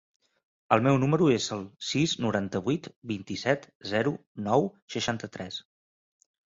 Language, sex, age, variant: Catalan, male, 30-39, Central